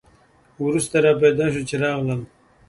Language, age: Pashto, 19-29